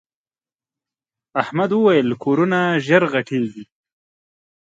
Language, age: Pashto, 19-29